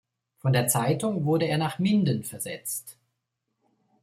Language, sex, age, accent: German, male, 30-39, Deutschland Deutsch